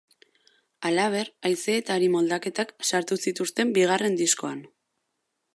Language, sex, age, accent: Basque, female, 19-29, Mendebalekoa (Araba, Bizkaia, Gipuzkoako mendebaleko herri batzuk)